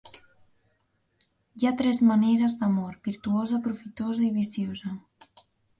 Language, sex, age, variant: Catalan, female, under 19, Central